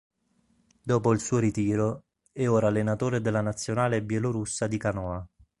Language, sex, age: Italian, male, 30-39